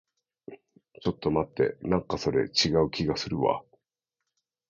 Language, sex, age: Japanese, male, 40-49